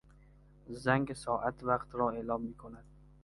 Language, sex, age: Persian, male, 19-29